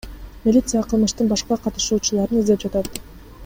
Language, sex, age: Kyrgyz, female, 19-29